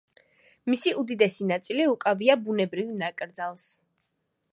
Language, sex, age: Georgian, female, 19-29